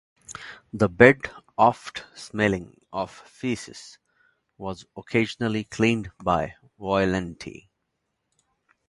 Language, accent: English, India and South Asia (India, Pakistan, Sri Lanka)